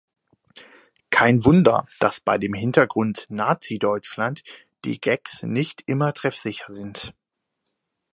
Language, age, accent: German, 19-29, Deutschland Deutsch